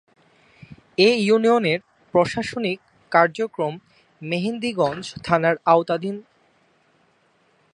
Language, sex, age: Bengali, male, 19-29